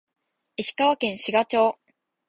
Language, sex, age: Japanese, female, 19-29